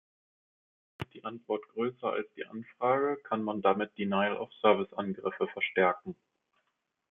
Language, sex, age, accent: German, male, 19-29, Deutschland Deutsch